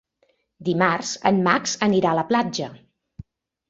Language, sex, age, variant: Catalan, female, 40-49, Central